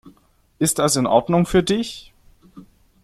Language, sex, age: German, male, 19-29